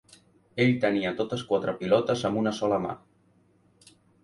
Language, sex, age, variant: Catalan, male, under 19, Central